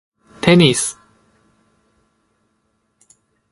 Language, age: Japanese, 30-39